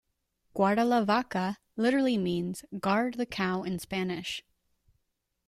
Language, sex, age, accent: English, female, 19-29, United States English